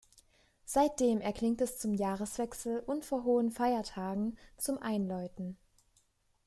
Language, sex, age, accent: German, female, 19-29, Deutschland Deutsch